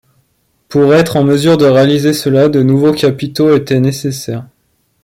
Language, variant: French, Français de métropole